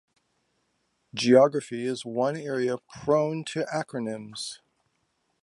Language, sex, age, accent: English, male, 50-59, United States English